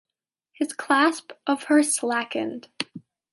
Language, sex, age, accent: English, female, 19-29, United States English